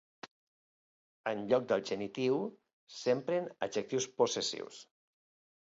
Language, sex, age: Catalan, male, 40-49